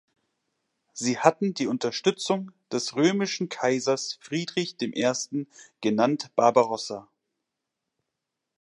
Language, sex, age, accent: German, male, 30-39, Deutschland Deutsch